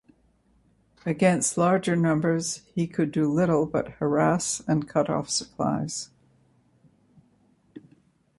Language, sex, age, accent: English, female, 70-79, United States English